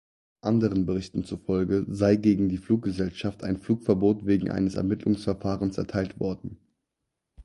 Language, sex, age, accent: German, male, 19-29, Deutschland Deutsch